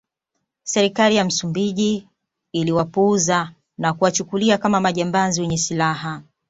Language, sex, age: Swahili, female, 30-39